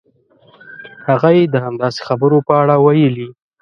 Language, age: Pashto, 19-29